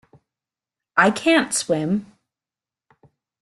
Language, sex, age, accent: English, female, 19-29, United States English